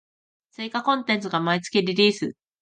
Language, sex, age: Japanese, female, under 19